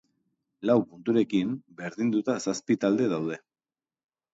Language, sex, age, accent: Basque, male, 40-49, Erdialdekoa edo Nafarra (Gipuzkoa, Nafarroa)